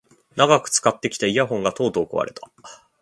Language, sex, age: Japanese, male, 30-39